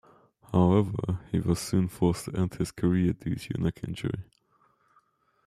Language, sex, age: English, male, under 19